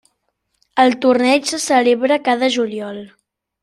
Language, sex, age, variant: Catalan, male, under 19, Central